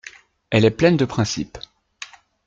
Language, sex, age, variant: French, male, 30-39, Français de métropole